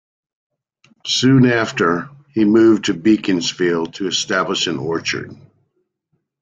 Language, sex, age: English, male, 60-69